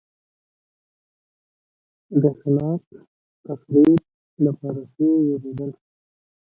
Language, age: Pashto, 19-29